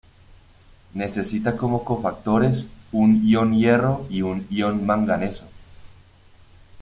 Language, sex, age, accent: Spanish, male, 19-29, Andino-Pacífico: Colombia, Perú, Ecuador, oeste de Bolivia y Venezuela andina